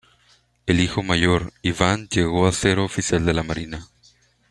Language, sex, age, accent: Spanish, male, 19-29, México